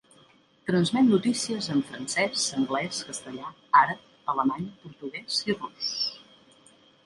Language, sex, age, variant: Catalan, female, 60-69, Central